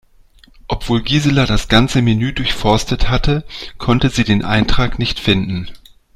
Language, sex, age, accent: German, male, 40-49, Deutschland Deutsch